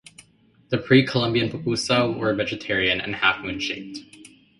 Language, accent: English, United States English